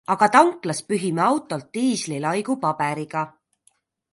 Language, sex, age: Estonian, female, 30-39